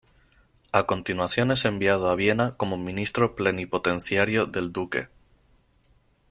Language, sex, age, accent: Spanish, male, 19-29, España: Centro-Sur peninsular (Madrid, Toledo, Castilla-La Mancha)